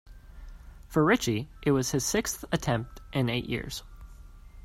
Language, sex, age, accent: English, male, 19-29, United States English